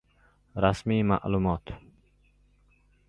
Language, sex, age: Uzbek, male, 19-29